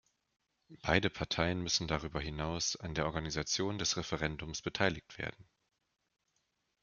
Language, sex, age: German, male, 19-29